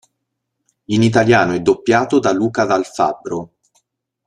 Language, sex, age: Italian, male, 30-39